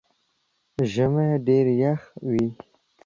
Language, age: Pashto, 19-29